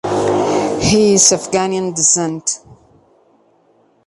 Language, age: English, 40-49